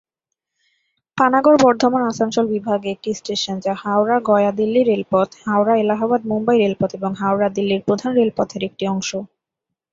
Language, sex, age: Bengali, female, 19-29